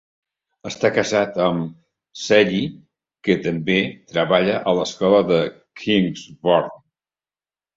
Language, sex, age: Catalan, male, 70-79